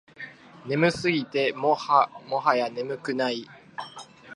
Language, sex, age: Japanese, male, 19-29